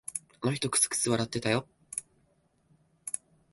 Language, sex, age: Japanese, male, 19-29